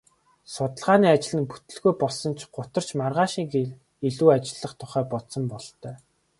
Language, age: Mongolian, 19-29